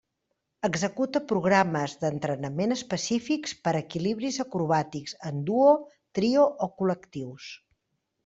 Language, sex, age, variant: Catalan, female, 50-59, Central